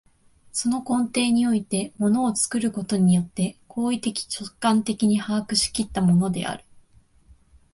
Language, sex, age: Japanese, female, 19-29